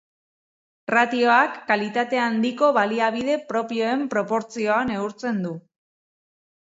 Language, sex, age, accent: Basque, female, 40-49, Mendebalekoa (Araba, Bizkaia, Gipuzkoako mendebaleko herri batzuk)